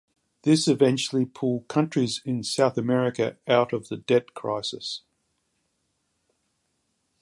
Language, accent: English, Australian English